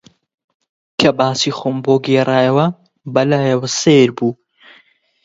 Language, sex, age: Central Kurdish, male, under 19